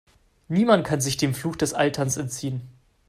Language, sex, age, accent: German, male, 19-29, Deutschland Deutsch